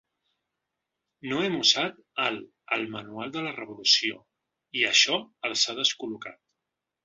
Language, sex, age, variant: Catalan, male, 40-49, Central